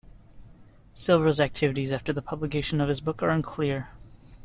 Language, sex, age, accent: English, male, 19-29, Canadian English